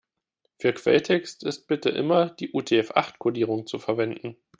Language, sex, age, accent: German, male, 19-29, Deutschland Deutsch